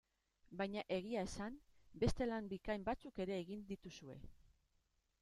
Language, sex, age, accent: Basque, female, 40-49, Mendebalekoa (Araba, Bizkaia, Gipuzkoako mendebaleko herri batzuk)